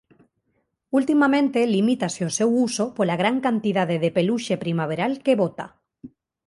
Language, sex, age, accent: Galician, female, 30-39, Normativo (estándar)